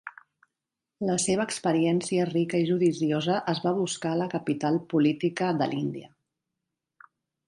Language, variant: Catalan, Central